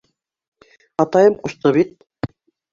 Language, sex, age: Bashkir, female, 60-69